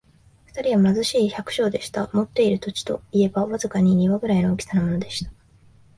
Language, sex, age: Japanese, female, 19-29